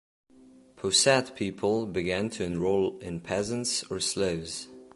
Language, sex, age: English, male, under 19